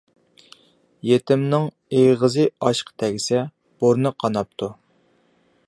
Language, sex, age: Uyghur, male, 30-39